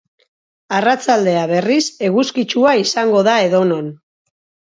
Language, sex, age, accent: Basque, female, 40-49, Mendebalekoa (Araba, Bizkaia, Gipuzkoako mendebaleko herri batzuk)